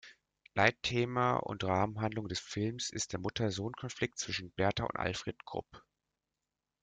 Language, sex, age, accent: German, male, 19-29, Deutschland Deutsch